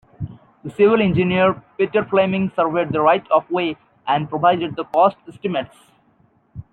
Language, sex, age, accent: English, male, 19-29, England English